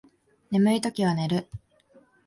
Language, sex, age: Japanese, female, 19-29